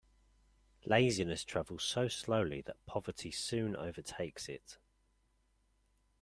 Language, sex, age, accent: English, male, 19-29, England English